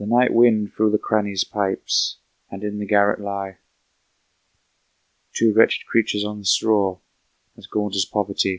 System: none